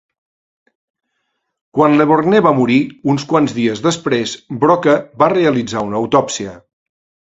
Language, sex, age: Catalan, male, 50-59